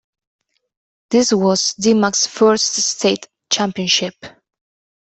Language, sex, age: English, female, 19-29